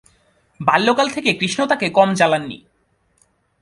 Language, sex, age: Bengali, male, 30-39